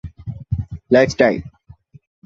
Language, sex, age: Bengali, male, 19-29